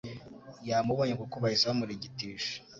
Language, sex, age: Kinyarwanda, male, 19-29